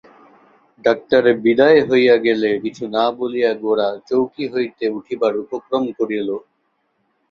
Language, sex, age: Bengali, male, 19-29